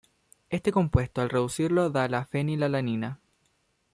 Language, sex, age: Spanish, male, under 19